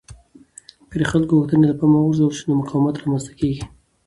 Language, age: Pashto, 19-29